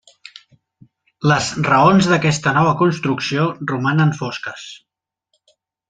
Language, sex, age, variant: Catalan, male, 40-49, Central